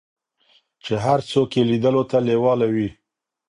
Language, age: Pashto, 50-59